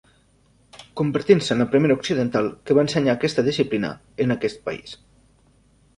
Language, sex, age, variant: Catalan, male, 40-49, Central